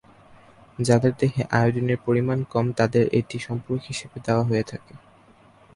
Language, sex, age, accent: Bengali, male, under 19, Native